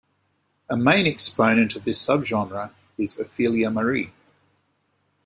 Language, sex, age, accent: English, male, 50-59, Australian English